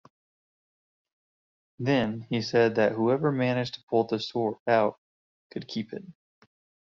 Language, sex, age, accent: English, male, 30-39, United States English